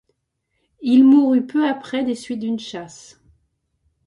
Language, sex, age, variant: French, female, 40-49, Français de métropole